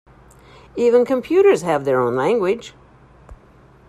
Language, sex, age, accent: English, female, 60-69, United States English